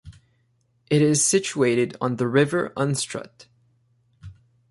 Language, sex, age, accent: English, male, 19-29, Canadian English